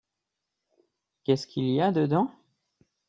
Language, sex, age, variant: French, male, 40-49, Français de métropole